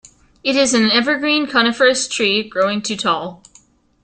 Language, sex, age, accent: English, female, 19-29, United States English